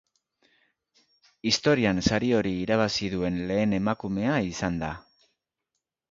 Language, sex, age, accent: Basque, male, 50-59, Mendebalekoa (Araba, Bizkaia, Gipuzkoako mendebaleko herri batzuk)